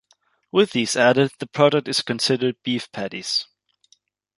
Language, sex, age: English, male, under 19